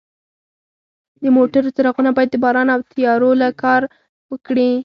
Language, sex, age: Pashto, female, under 19